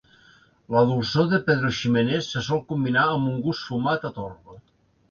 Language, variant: Catalan, Central